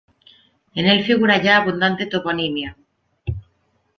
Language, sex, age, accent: Spanish, female, 30-39, España: Centro-Sur peninsular (Madrid, Toledo, Castilla-La Mancha)